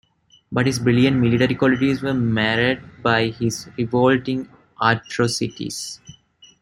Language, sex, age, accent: English, male, 19-29, India and South Asia (India, Pakistan, Sri Lanka)